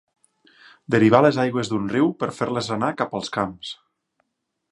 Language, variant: Catalan, Septentrional